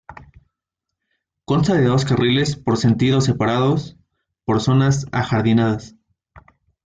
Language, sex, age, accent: Spanish, male, under 19, México